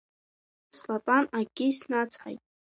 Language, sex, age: Abkhazian, female, 19-29